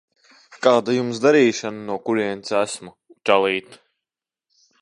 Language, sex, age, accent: Latvian, male, under 19, Kurzeme